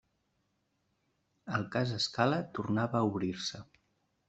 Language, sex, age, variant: Catalan, male, 19-29, Central